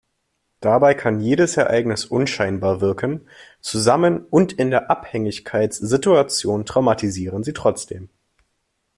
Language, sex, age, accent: German, male, under 19, Deutschland Deutsch